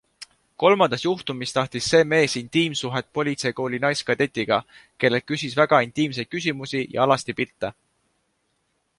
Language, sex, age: Estonian, male, 19-29